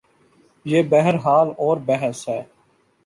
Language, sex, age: Urdu, male, 19-29